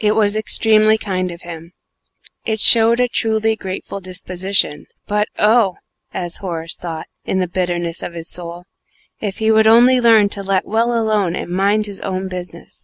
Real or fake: real